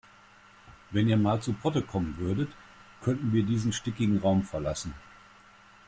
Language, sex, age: German, male, 60-69